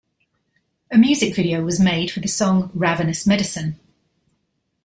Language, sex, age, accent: English, female, 40-49, England English